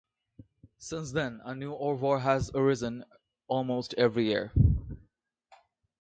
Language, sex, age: English, male, 19-29